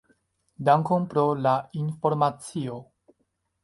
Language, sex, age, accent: Esperanto, male, 30-39, Internacia